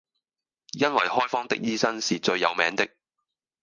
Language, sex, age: Cantonese, male, 30-39